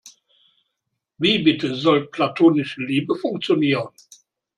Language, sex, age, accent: German, male, 60-69, Deutschland Deutsch